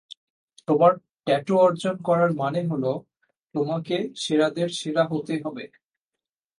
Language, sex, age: Bengali, male, 19-29